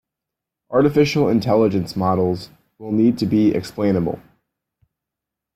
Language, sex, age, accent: English, male, 19-29, United States English